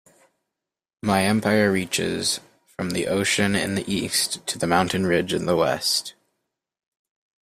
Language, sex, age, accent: English, male, 19-29, United States English